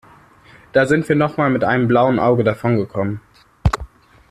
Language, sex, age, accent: German, male, 19-29, Deutschland Deutsch